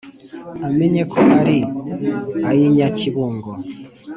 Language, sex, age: Kinyarwanda, male, 19-29